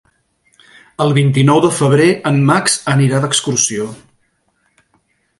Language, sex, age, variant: Catalan, male, 50-59, Central